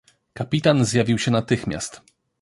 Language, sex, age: Polish, male, 30-39